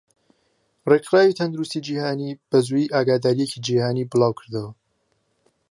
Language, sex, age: Central Kurdish, male, 19-29